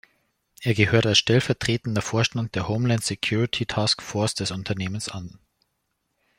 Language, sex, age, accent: German, male, 19-29, Deutschland Deutsch